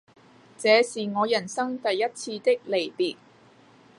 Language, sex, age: Cantonese, female, 30-39